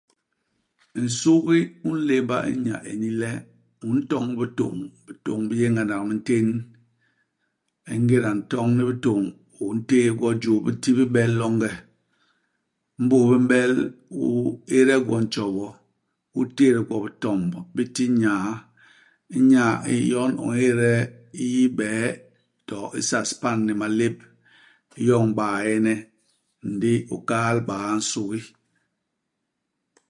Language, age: Basaa, 40-49